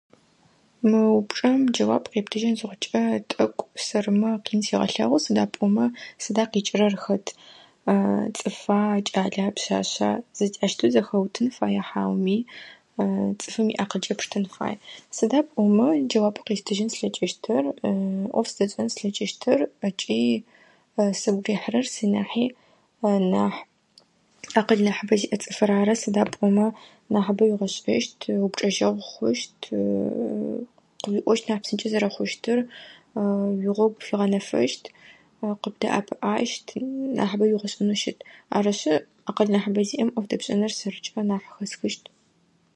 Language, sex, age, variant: Adyghe, female, 19-29, Адыгабзэ (Кирил, пстэумэ зэдыряе)